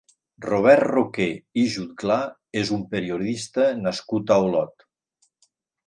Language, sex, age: Catalan, male, 60-69